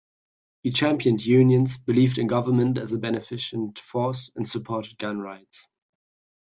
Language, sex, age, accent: English, male, 19-29, England English